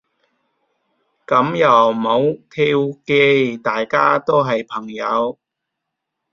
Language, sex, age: Cantonese, male, 30-39